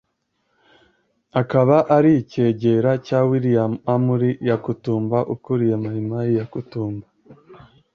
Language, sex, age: Kinyarwanda, male, 19-29